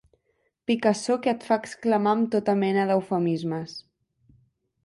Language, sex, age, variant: Catalan, female, under 19, Central